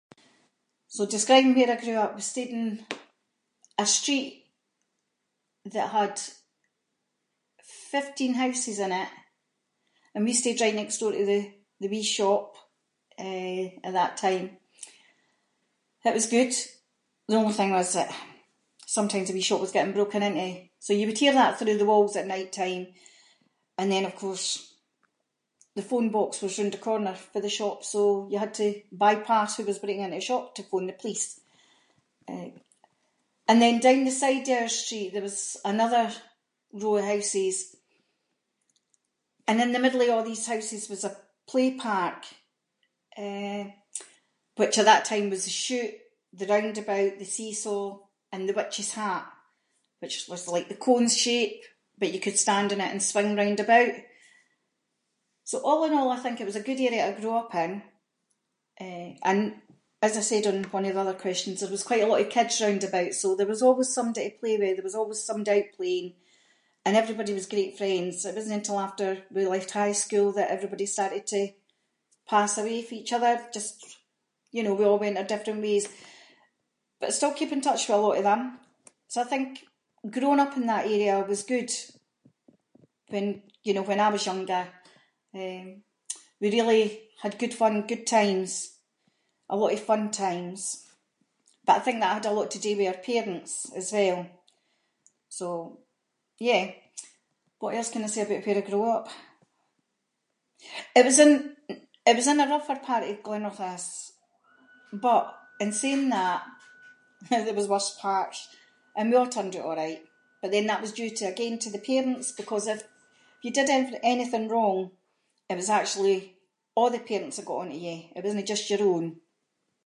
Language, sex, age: Scots, female, 50-59